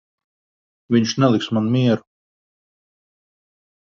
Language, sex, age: Latvian, male, 40-49